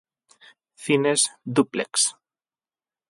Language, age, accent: Galician, 30-39, Atlántico (seseo e gheada); Normativo (estándar); Neofalante